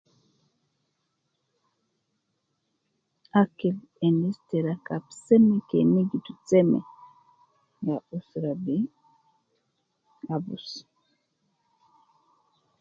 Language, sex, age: Nubi, female, 30-39